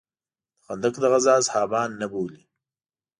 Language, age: Pashto, 40-49